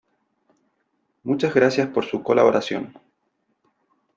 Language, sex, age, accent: Spanish, male, 30-39, Chileno: Chile, Cuyo